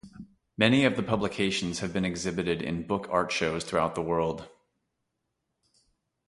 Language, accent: English, United States English